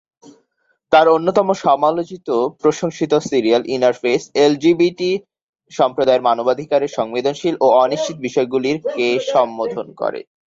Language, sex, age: Bengali, male, 19-29